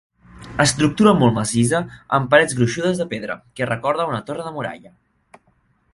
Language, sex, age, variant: Catalan, male, under 19, Central